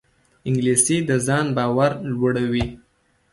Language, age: Pashto, 19-29